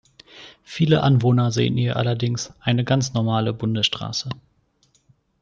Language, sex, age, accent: German, male, 19-29, Deutschland Deutsch